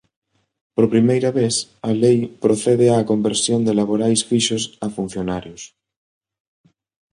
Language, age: Galician, 30-39